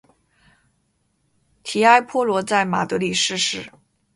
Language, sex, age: Chinese, female, 19-29